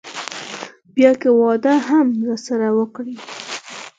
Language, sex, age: Pashto, female, under 19